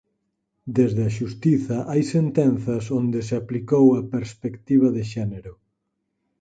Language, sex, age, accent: Galician, male, 30-39, Normativo (estándar)